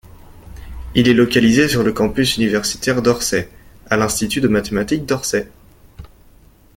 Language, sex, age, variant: French, male, under 19, Français de métropole